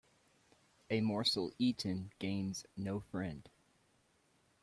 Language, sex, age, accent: English, male, 30-39, United States English